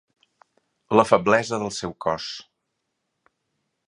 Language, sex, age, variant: Catalan, male, 50-59, Central